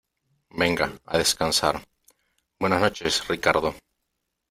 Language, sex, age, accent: Spanish, male, 40-49, Andino-Pacífico: Colombia, Perú, Ecuador, oeste de Bolivia y Venezuela andina